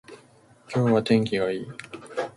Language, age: Japanese, 19-29